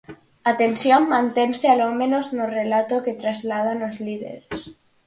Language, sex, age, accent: Galician, female, under 19, Normativo (estándar)